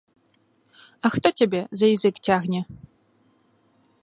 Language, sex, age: Belarusian, female, 19-29